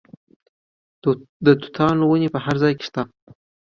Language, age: Pashto, 19-29